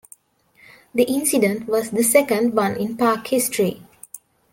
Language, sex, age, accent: English, female, 19-29, India and South Asia (India, Pakistan, Sri Lanka)